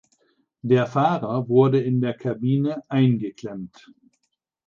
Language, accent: German, Deutschland Deutsch